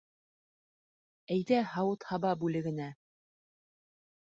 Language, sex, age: Bashkir, female, 30-39